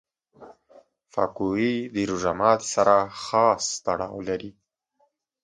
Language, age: Pashto, 19-29